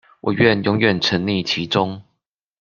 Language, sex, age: Chinese, male, 19-29